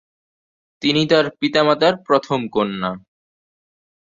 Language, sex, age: Bengali, male, under 19